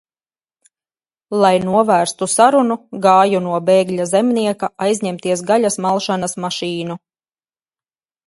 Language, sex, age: Latvian, female, 30-39